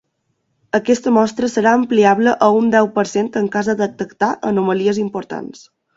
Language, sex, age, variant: Catalan, female, 19-29, Balear